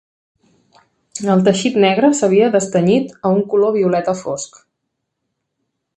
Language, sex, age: Catalan, female, 30-39